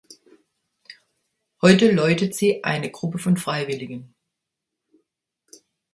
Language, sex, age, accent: German, female, 60-69, Deutschland Deutsch